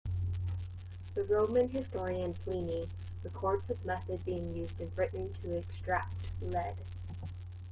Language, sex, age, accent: English, female, 30-39, United States English